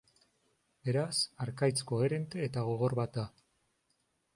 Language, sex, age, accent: Basque, male, 30-39, Erdialdekoa edo Nafarra (Gipuzkoa, Nafarroa)